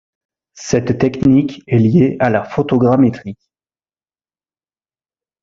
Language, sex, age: French, male, 30-39